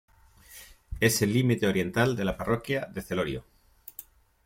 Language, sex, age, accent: Spanish, male, 50-59, España: Centro-Sur peninsular (Madrid, Toledo, Castilla-La Mancha)